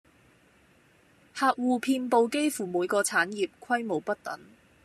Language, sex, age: Cantonese, female, 19-29